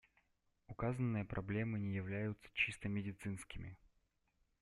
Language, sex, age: Russian, male, 19-29